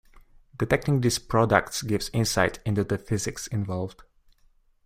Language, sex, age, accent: English, male, under 19, United States English